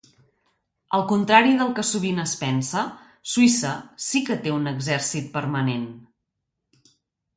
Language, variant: Catalan, Central